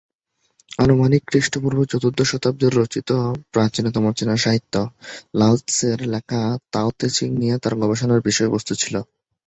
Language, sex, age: Bengali, male, 19-29